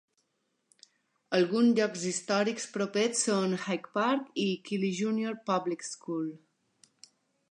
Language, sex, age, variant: Catalan, female, 40-49, Balear